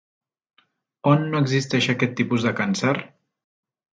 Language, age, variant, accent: Catalan, 30-39, Central, central